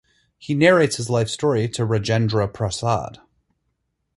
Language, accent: English, United States English